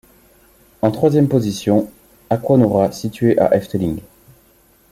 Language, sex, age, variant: French, male, 40-49, Français de métropole